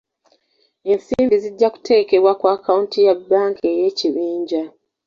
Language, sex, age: Ganda, female, 19-29